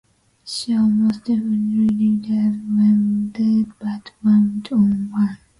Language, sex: English, female